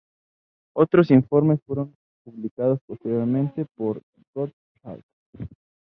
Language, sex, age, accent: Spanish, male, 19-29, México